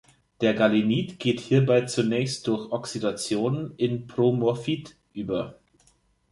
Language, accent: German, Deutschland Deutsch